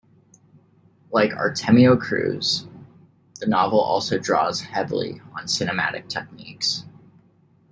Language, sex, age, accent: English, male, 19-29, United States English